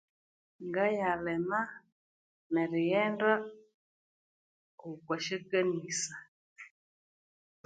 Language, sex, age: Konzo, female, 30-39